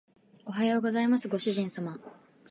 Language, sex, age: Japanese, female, 19-29